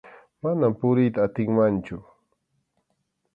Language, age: Arequipa-La Unión Quechua, 19-29